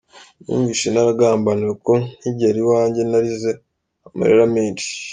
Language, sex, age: Kinyarwanda, male, under 19